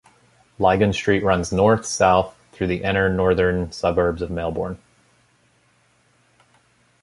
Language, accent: English, United States English